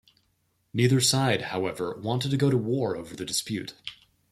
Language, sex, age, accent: English, male, 19-29, United States English